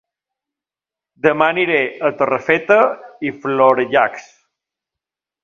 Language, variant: Catalan, Balear